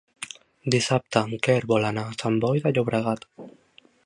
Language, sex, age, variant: Catalan, male, 19-29, Central